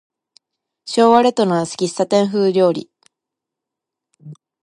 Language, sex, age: Japanese, female, 19-29